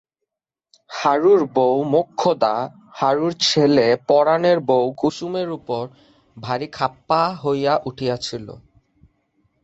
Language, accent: Bengali, Bengali